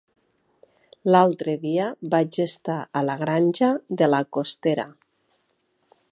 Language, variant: Catalan, Nord-Occidental